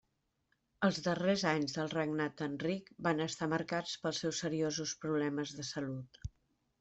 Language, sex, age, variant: Catalan, female, 50-59, Central